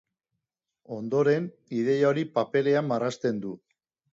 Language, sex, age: Basque, male, 40-49